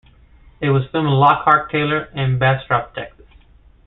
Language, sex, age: English, male, 19-29